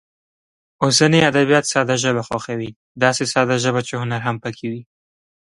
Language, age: Pashto, 19-29